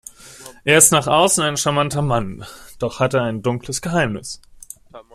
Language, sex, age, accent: German, male, 19-29, Deutschland Deutsch